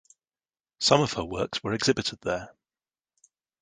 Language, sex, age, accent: English, male, 30-39, England English